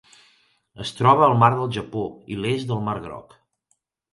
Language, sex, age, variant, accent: Catalan, male, 40-49, Central, tarragoní